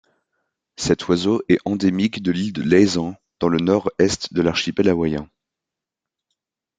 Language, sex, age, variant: French, male, 19-29, Français de métropole